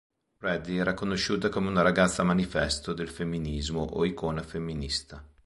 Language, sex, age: Italian, male, 40-49